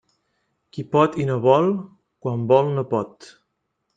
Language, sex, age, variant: Catalan, male, 30-39, Central